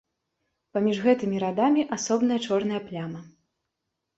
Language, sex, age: Belarusian, female, 19-29